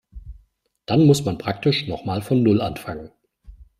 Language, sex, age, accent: German, male, 40-49, Deutschland Deutsch